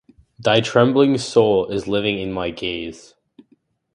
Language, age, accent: English, under 19, United States English